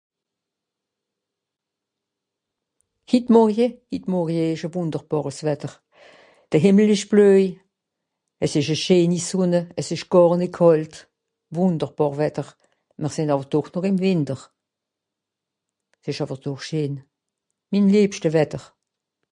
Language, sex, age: Swiss German, female, 70-79